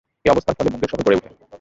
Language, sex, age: Bengali, male, 19-29